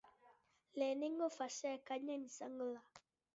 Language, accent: Basque, Mendebalekoa (Araba, Bizkaia, Gipuzkoako mendebaleko herri batzuk)